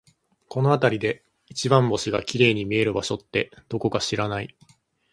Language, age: Japanese, 19-29